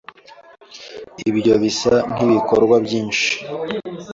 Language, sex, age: Kinyarwanda, male, 19-29